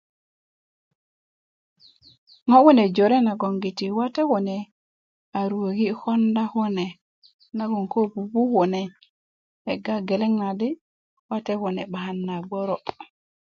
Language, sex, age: Kuku, female, 40-49